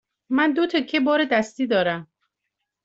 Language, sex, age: Persian, female, 40-49